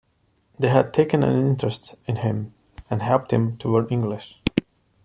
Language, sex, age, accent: English, male, 19-29, United States English